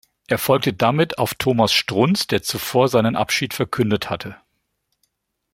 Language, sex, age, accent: German, male, 50-59, Deutschland Deutsch